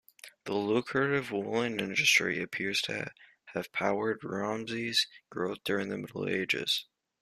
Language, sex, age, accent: English, male, under 19, United States English